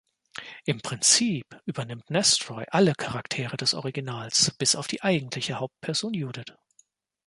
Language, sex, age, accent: German, male, 30-39, Deutschland Deutsch